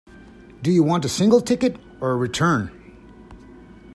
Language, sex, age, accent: English, male, 40-49, Canadian English